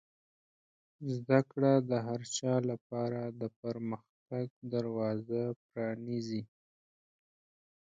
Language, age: Pashto, 19-29